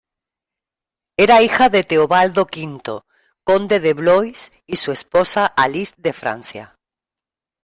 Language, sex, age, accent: Spanish, female, 50-59, España: Sur peninsular (Andalucia, Extremadura, Murcia)